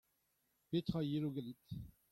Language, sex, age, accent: Breton, male, 60-69, Kerneveg